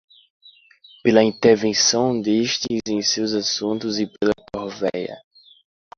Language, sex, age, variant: Portuguese, male, under 19, Portuguese (Brasil)